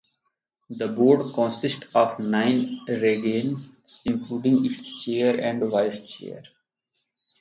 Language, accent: English, India and South Asia (India, Pakistan, Sri Lanka)